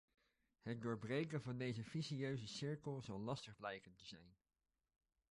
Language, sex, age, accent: Dutch, male, 30-39, Nederlands Nederlands